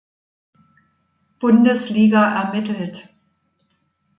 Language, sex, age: German, female, 60-69